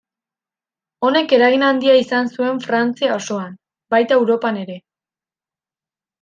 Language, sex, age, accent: Basque, female, under 19, Erdialdekoa edo Nafarra (Gipuzkoa, Nafarroa)